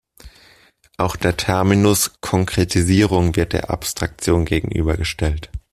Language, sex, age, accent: German, male, 19-29, Deutschland Deutsch